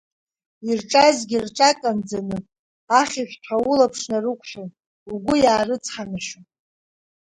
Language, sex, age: Abkhazian, female, 50-59